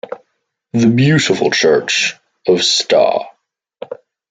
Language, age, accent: English, 19-29, Irish English